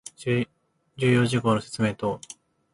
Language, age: Japanese, 19-29